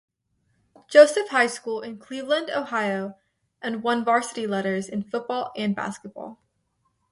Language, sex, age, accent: English, female, under 19, United States English